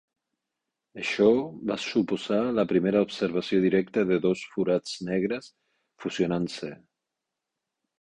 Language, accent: Catalan, aprenent (recent, des del castellà)